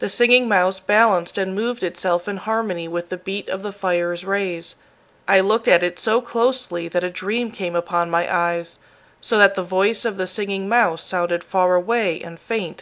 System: none